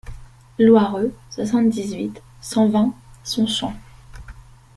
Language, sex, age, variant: French, female, under 19, Français de métropole